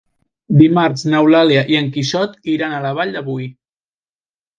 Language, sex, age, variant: Catalan, male, under 19, Central